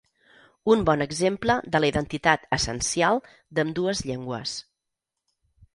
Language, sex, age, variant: Catalan, female, 50-59, Central